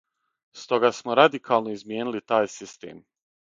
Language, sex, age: Serbian, male, 30-39